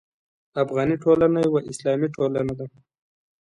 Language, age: Pashto, 19-29